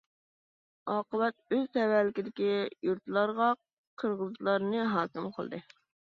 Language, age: Uyghur, 30-39